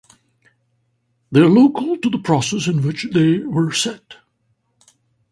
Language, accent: English, United States English